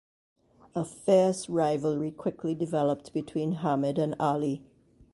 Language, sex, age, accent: English, female, 50-59, West Indies and Bermuda (Bahamas, Bermuda, Jamaica, Trinidad)